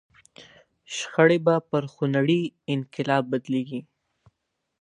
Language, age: Pashto, under 19